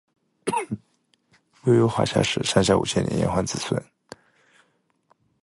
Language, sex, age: Chinese, male, 19-29